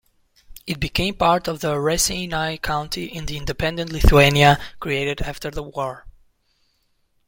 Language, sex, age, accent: English, male, 19-29, United States English